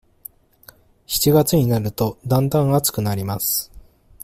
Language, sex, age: Japanese, male, 19-29